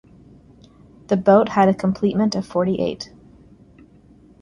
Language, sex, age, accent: English, female, 19-29, Canadian English